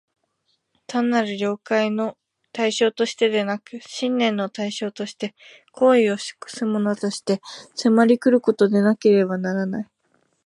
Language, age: Japanese, 19-29